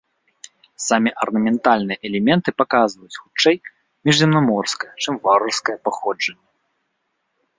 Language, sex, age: Belarusian, male, 19-29